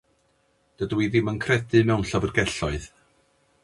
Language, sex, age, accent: Welsh, male, 40-49, Y Deyrnas Unedig Cymraeg